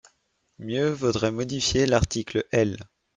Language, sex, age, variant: French, male, 30-39, Français de métropole